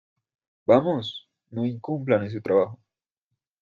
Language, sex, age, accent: Spanish, male, under 19, Andino-Pacífico: Colombia, Perú, Ecuador, oeste de Bolivia y Venezuela andina